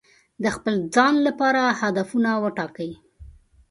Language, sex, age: Pashto, female, 40-49